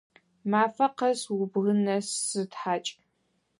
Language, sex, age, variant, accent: Adyghe, female, under 19, Адыгабзэ (Кирил, пстэумэ зэдыряе), Кıэмгуй (Çemguy)